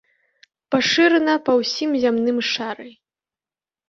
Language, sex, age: Belarusian, female, 19-29